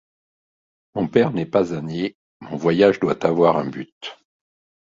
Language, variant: French, Français de métropole